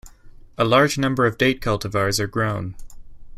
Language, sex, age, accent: English, male, 30-39, Canadian English